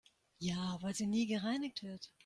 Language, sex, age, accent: German, female, 50-59, Deutschland Deutsch